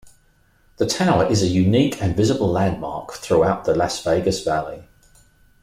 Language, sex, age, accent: English, male, 50-59, England English